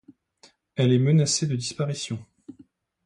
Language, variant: French, Français de métropole